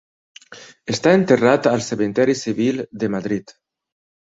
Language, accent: Catalan, valencià